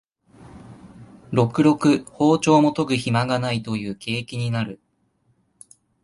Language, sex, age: Japanese, male, 19-29